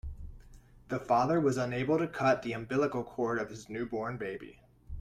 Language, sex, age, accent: English, male, 30-39, United States English